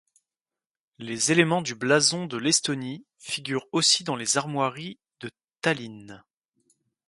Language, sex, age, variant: French, male, 19-29, Français de métropole